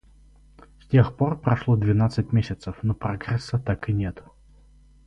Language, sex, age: Russian, male, 19-29